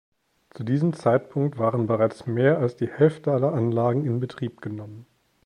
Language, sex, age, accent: German, male, 30-39, Deutschland Deutsch